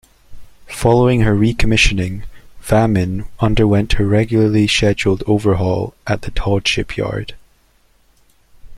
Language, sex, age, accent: English, male, under 19, Scottish English